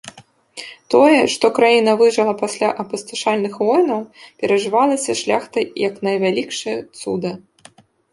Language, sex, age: Belarusian, female, 19-29